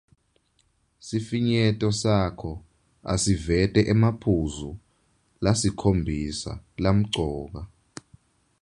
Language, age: Swati, 19-29